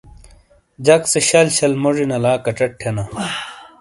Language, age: Shina, 30-39